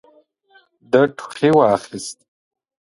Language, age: Pashto, 30-39